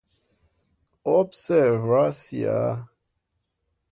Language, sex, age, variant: Portuguese, male, 19-29, Portuguese (Brasil)